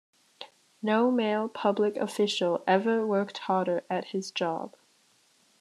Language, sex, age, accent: English, female, under 19, United States English